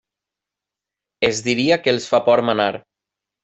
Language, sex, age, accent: Catalan, male, 30-39, valencià